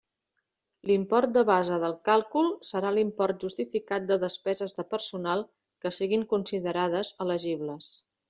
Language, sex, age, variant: Catalan, female, 50-59, Central